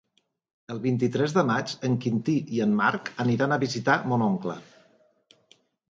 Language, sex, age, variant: Catalan, male, 50-59, Central